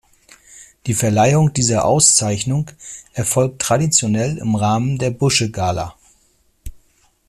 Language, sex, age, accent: German, male, 40-49, Deutschland Deutsch